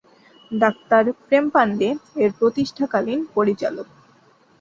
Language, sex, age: Bengali, female, under 19